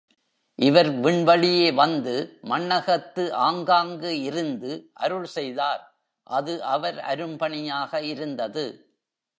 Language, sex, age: Tamil, male, 70-79